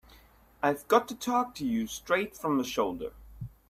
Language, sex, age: English, male, 19-29